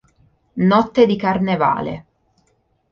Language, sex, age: Italian, female, 19-29